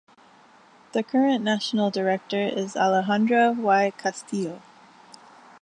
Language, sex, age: English, female, 40-49